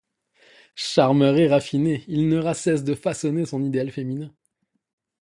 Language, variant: French, Français de métropole